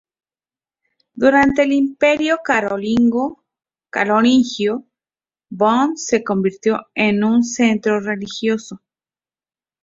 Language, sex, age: Spanish, female, 30-39